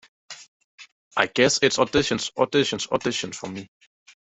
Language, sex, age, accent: English, male, 30-39, United States English